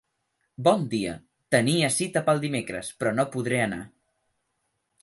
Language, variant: Catalan, Central